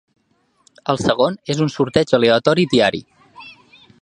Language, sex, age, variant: Catalan, male, 19-29, Central